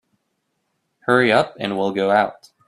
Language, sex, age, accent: English, male, 19-29, United States English